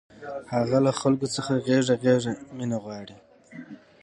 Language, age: Pashto, 19-29